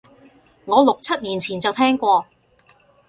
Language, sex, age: Cantonese, female, 50-59